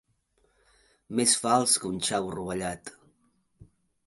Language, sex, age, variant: Catalan, male, 50-59, Central